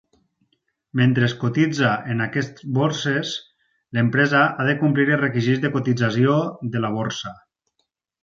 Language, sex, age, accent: Catalan, male, 30-39, valencià